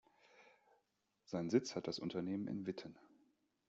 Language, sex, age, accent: German, male, 30-39, Deutschland Deutsch